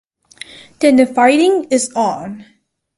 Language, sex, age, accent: English, female, under 19, United States English